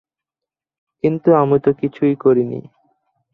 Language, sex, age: Bengali, male, under 19